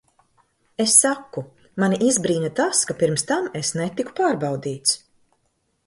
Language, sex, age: Latvian, female, 40-49